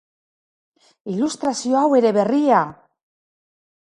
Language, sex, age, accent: Basque, female, 40-49, Mendebalekoa (Araba, Bizkaia, Gipuzkoako mendebaleko herri batzuk)